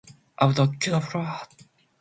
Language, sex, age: Japanese, male, 19-29